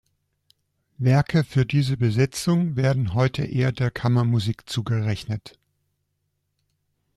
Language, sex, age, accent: German, male, 40-49, Deutschland Deutsch